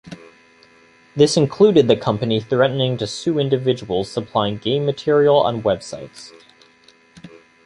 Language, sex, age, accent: English, male, 19-29, United States English